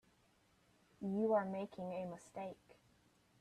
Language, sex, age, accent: English, female, 19-29, United States English